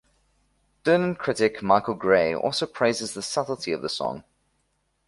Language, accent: English, Southern African (South Africa, Zimbabwe, Namibia)